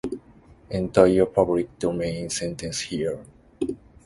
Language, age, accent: Japanese, 30-39, 関西